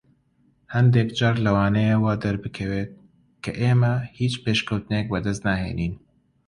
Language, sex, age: Central Kurdish, male, 19-29